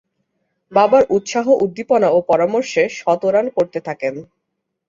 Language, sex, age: Bengali, female, 19-29